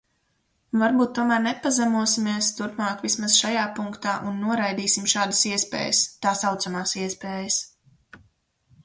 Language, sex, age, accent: Latvian, female, 19-29, Vidus dialekts